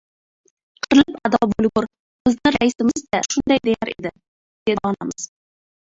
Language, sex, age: Uzbek, female, 19-29